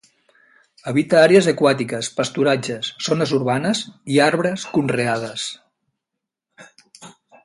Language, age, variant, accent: Catalan, 60-69, Central, central